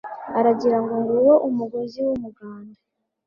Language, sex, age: Kinyarwanda, female, 19-29